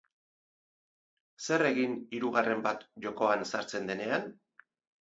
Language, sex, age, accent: Basque, male, 50-59, Erdialdekoa edo Nafarra (Gipuzkoa, Nafarroa)